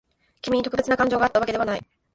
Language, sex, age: Japanese, female, under 19